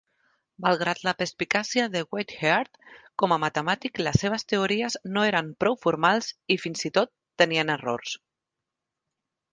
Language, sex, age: Catalan, female, 40-49